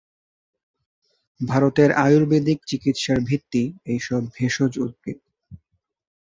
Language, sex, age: Bengali, male, 19-29